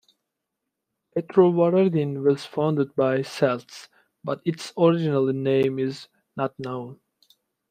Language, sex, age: English, male, 19-29